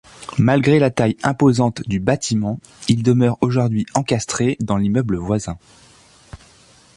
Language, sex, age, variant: French, male, 30-39, Français de métropole